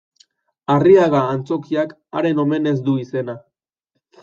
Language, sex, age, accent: Basque, male, 19-29, Erdialdekoa edo Nafarra (Gipuzkoa, Nafarroa)